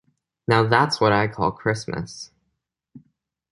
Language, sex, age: English, male, under 19